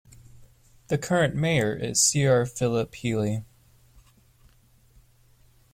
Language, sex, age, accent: English, male, 30-39, United States English